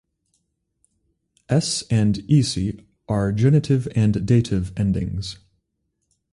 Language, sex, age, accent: English, male, 19-29, United States English